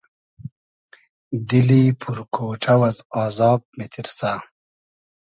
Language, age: Hazaragi, 30-39